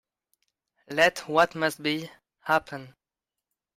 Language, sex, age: English, male, 19-29